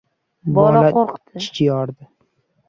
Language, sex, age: Uzbek, male, 19-29